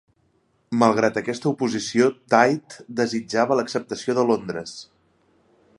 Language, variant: Catalan, Septentrional